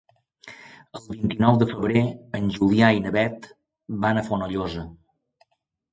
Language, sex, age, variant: Catalan, male, 60-69, Balear